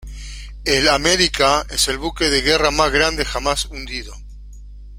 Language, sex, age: Spanish, male, 50-59